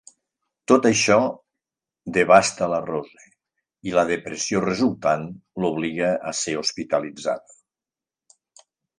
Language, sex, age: Catalan, male, 60-69